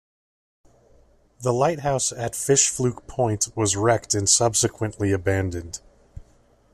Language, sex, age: English, male, 30-39